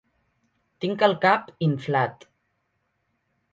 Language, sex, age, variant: Catalan, female, 30-39, Septentrional